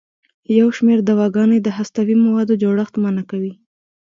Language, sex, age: Pashto, female, 19-29